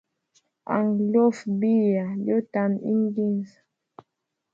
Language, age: Hemba, 30-39